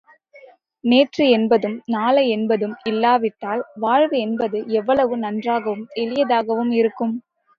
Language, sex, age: Tamil, female, 19-29